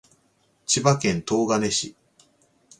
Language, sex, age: Japanese, male, 40-49